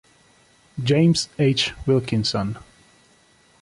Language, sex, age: Italian, male, 30-39